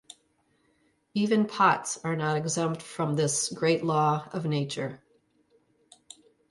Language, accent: English, United States English